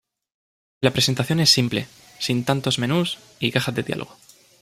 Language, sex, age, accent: Spanish, male, 19-29, España: Sur peninsular (Andalucia, Extremadura, Murcia)